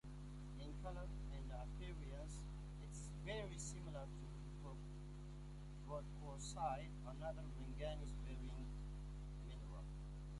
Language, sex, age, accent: English, male, 19-29, United States English